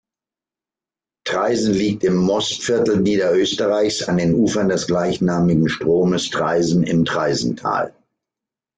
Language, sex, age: German, male, 60-69